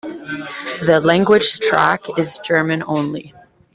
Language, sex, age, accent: English, female, 19-29, Canadian English